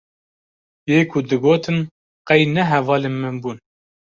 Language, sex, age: Kurdish, male, 19-29